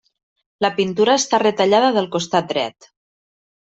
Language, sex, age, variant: Catalan, female, 30-39, Septentrional